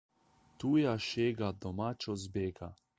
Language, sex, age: Slovenian, male, 19-29